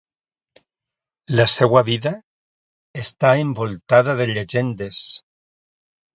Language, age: Catalan, 60-69